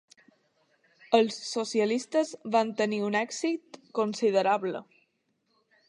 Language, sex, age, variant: Catalan, female, under 19, Balear